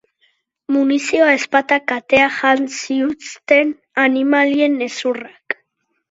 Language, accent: Basque, Mendebalekoa (Araba, Bizkaia, Gipuzkoako mendebaleko herri batzuk)